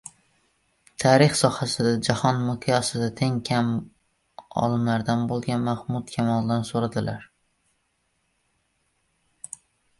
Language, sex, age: Uzbek, male, under 19